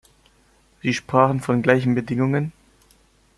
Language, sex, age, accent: German, male, under 19, Deutschland Deutsch